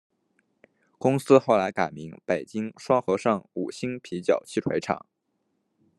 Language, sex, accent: Chinese, male, 出生地：河南省